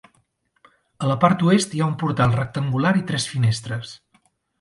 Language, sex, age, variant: Catalan, male, 30-39, Central